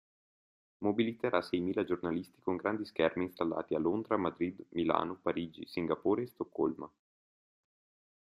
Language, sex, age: Italian, male, 19-29